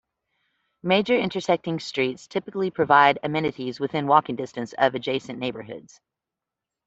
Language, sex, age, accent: English, female, 50-59, United States English